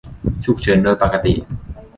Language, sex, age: Thai, male, 19-29